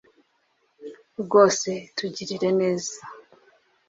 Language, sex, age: Kinyarwanda, female, 30-39